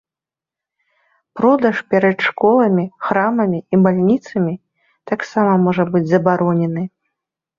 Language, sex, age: Belarusian, female, 19-29